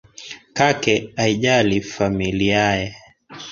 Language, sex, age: Swahili, male, 30-39